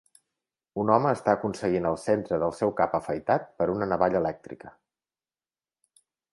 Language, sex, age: Catalan, male, 40-49